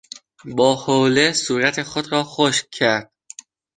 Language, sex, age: Persian, male, under 19